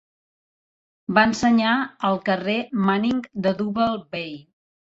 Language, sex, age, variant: Catalan, female, 40-49, Central